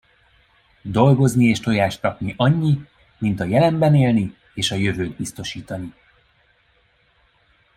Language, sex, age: Hungarian, male, 30-39